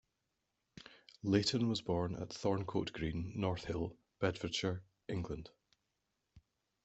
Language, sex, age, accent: English, male, 40-49, Scottish English